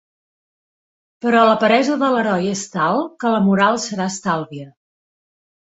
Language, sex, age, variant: Catalan, female, 40-49, Central